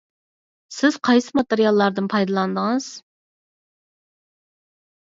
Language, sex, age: Uyghur, female, 30-39